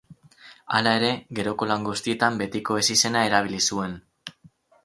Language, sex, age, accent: Basque, male, under 19, Mendebalekoa (Araba, Bizkaia, Gipuzkoako mendebaleko herri batzuk)